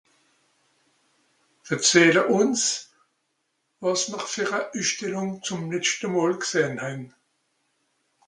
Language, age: Swiss German, 60-69